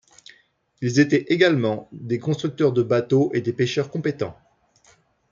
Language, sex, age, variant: French, male, 19-29, Français de métropole